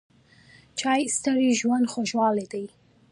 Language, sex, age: Pashto, female, 19-29